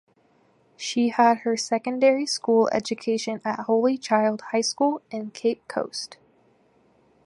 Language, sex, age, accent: English, female, 19-29, United States English